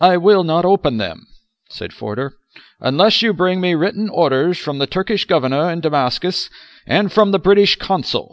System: none